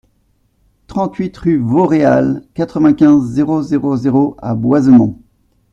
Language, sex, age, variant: French, male, 40-49, Français de métropole